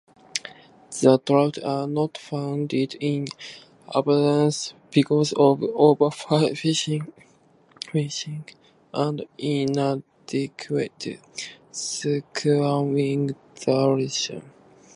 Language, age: English, under 19